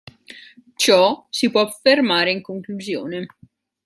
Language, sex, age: Italian, female, 19-29